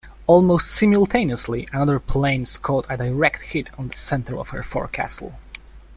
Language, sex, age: English, male, 19-29